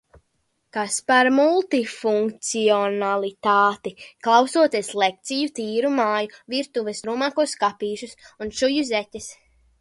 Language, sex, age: Latvian, female, under 19